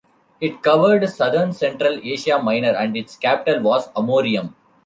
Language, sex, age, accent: English, male, 40-49, India and South Asia (India, Pakistan, Sri Lanka)